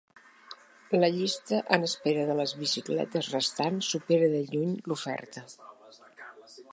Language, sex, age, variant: Catalan, female, 60-69, Central